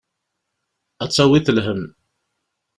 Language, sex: Kabyle, male